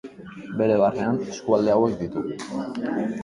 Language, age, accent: Basque, under 19, Mendebalekoa (Araba, Bizkaia, Gipuzkoako mendebaleko herri batzuk)